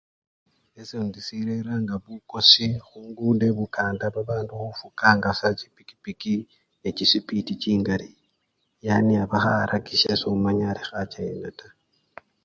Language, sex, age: Luyia, male, 19-29